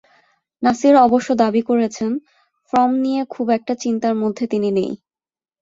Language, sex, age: Bengali, female, 19-29